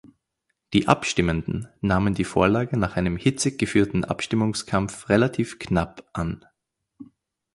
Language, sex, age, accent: German, male, 19-29, Österreichisches Deutsch